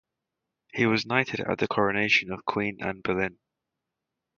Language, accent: English, England English